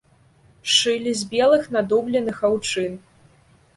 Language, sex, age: Belarusian, female, 19-29